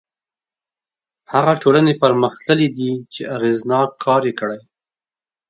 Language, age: Pashto, 19-29